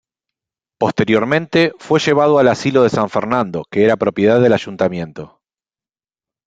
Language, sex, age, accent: Spanish, male, 40-49, Rioplatense: Argentina, Uruguay, este de Bolivia, Paraguay